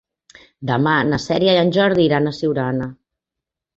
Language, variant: Catalan, Central